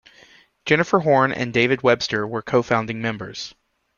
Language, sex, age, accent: English, male, 30-39, United States English